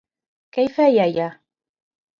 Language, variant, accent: Catalan, Central, central